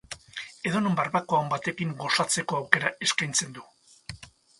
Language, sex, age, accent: Basque, male, 60-69, Mendebalekoa (Araba, Bizkaia, Gipuzkoako mendebaleko herri batzuk)